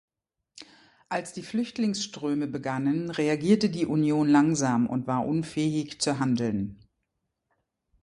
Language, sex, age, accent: German, female, 50-59, Deutschland Deutsch